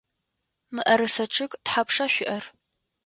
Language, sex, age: Adyghe, female, 19-29